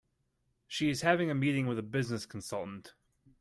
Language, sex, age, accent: English, male, 19-29, United States English